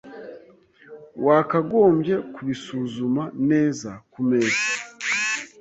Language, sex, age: Kinyarwanda, male, 19-29